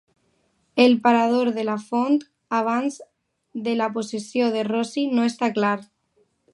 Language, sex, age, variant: Catalan, female, under 19, Alacantí